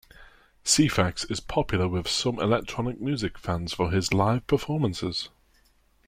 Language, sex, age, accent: English, male, 30-39, England English